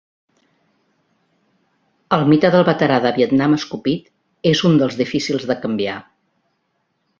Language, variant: Catalan, Central